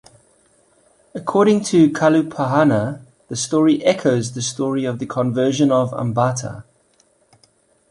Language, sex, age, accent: English, male, 40-49, Southern African (South Africa, Zimbabwe, Namibia)